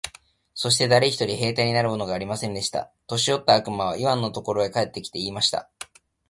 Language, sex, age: Japanese, male, 19-29